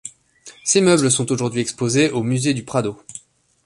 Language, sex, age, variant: French, male, 30-39, Français de métropole